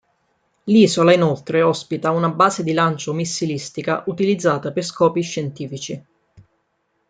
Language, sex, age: Italian, female, 30-39